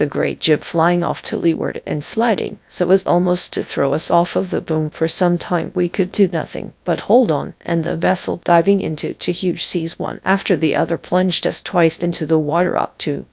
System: TTS, GradTTS